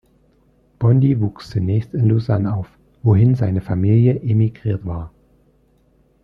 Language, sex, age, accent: German, male, 30-39, Deutschland Deutsch